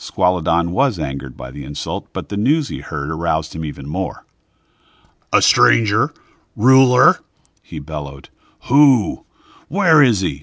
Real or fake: real